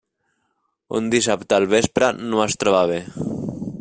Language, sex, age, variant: Catalan, male, 30-39, Central